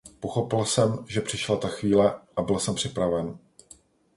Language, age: Czech, 40-49